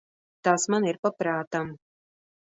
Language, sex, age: Latvian, female, 50-59